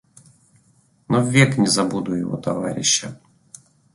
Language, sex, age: Russian, male, 40-49